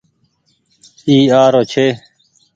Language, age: Goaria, 19-29